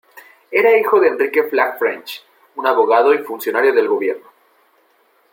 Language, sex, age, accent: Spanish, male, 19-29, México